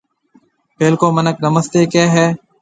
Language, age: Marwari (Pakistan), 40-49